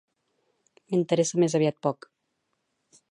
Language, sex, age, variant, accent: Catalan, female, 40-49, Central, central